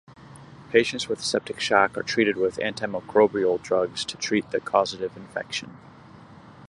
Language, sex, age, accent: English, male, 30-39, United States English